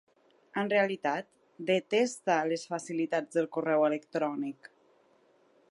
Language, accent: Catalan, central; nord-occidental